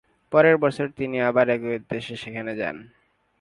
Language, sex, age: Bengali, male, 19-29